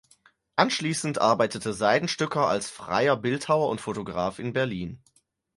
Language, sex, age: German, male, 30-39